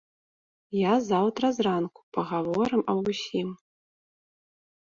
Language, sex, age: Belarusian, female, 40-49